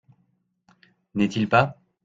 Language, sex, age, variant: French, male, 40-49, Français de métropole